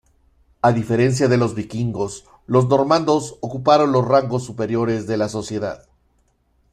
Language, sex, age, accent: Spanish, male, 50-59, México